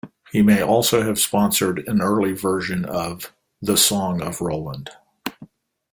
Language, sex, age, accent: English, male, 60-69, United States English